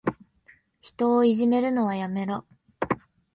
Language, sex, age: Japanese, female, 19-29